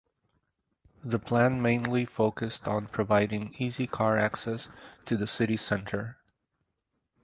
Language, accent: English, United States English